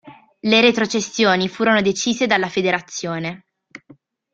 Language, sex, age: Italian, female, 19-29